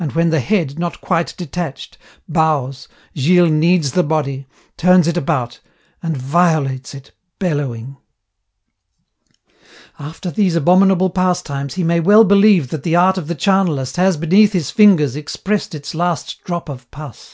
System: none